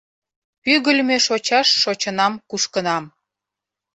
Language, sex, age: Mari, female, 40-49